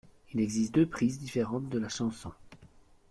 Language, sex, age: French, male, 30-39